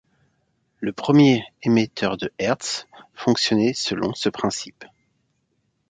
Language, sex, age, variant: French, male, 30-39, Français de métropole